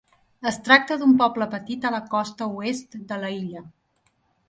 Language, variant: Catalan, Central